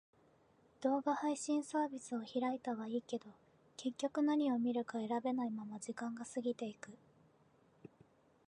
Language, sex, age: Japanese, female, 19-29